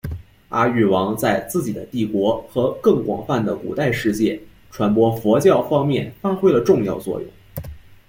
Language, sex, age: Chinese, male, under 19